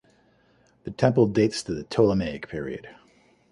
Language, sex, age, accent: English, male, 40-49, United States English